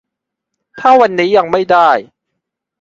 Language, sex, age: Thai, male, 19-29